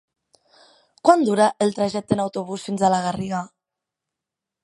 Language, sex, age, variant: Catalan, female, 19-29, Central